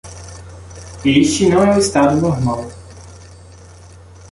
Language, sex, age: Portuguese, male, 19-29